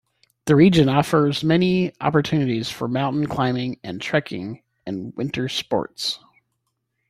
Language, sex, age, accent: English, male, 50-59, United States English